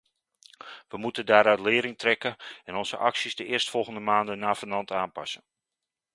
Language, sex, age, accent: Dutch, male, 40-49, Nederlands Nederlands